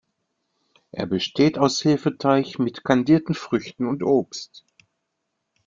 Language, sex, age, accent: German, male, 30-39, Deutschland Deutsch